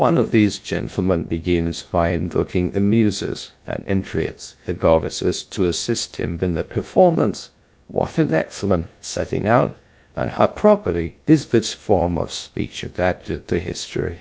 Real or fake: fake